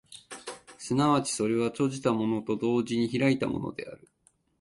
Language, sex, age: Japanese, male, 40-49